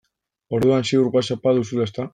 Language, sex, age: Basque, male, 19-29